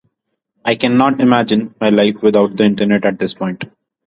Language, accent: English, India and South Asia (India, Pakistan, Sri Lanka)